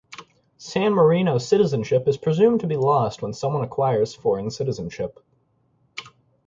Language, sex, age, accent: English, male, 19-29, United States English